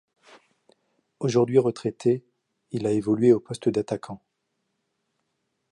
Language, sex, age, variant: French, male, 30-39, Français de métropole